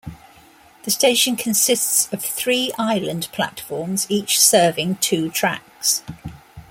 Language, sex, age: English, female, 60-69